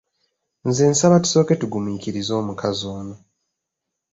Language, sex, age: Ganda, male, 19-29